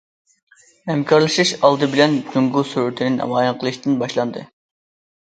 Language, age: Uyghur, 19-29